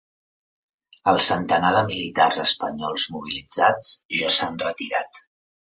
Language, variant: Catalan, Central